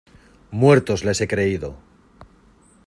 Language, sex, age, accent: Spanish, male, 40-49, España: Norte peninsular (Asturias, Castilla y León, Cantabria, País Vasco, Navarra, Aragón, La Rioja, Guadalajara, Cuenca)